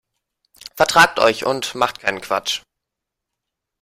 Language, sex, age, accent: German, male, 19-29, Deutschland Deutsch